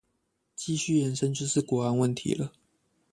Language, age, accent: Chinese, 19-29, 出生地：彰化縣